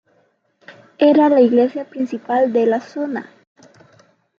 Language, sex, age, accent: Spanish, female, under 19, Andino-Pacífico: Colombia, Perú, Ecuador, oeste de Bolivia y Venezuela andina